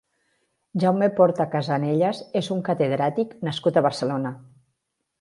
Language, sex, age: Catalan, female, 50-59